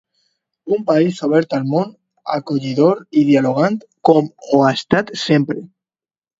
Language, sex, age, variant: Catalan, male, under 19, Alacantí